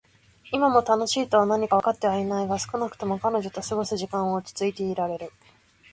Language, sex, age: Japanese, male, 19-29